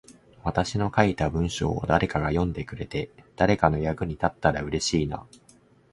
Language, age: Japanese, 19-29